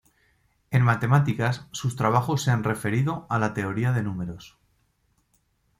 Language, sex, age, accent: Spanish, male, 40-49, España: Norte peninsular (Asturias, Castilla y León, Cantabria, País Vasco, Navarra, Aragón, La Rioja, Guadalajara, Cuenca)